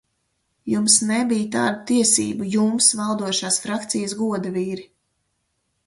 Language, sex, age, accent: Latvian, female, 19-29, Vidus dialekts